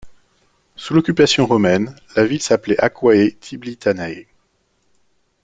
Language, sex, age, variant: French, male, 30-39, Français de métropole